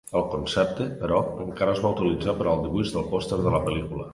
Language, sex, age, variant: Catalan, male, 40-49, Nord-Occidental